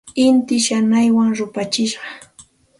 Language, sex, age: Santa Ana de Tusi Pasco Quechua, female, 30-39